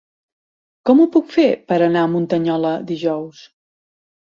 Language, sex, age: Catalan, female, 50-59